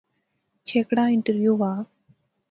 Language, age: Pahari-Potwari, 19-29